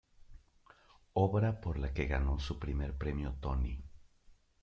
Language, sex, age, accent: Spanish, male, 40-49, Caribe: Cuba, Venezuela, Puerto Rico, República Dominicana, Panamá, Colombia caribeña, México caribeño, Costa del golfo de México